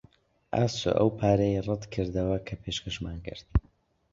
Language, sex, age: Central Kurdish, male, 19-29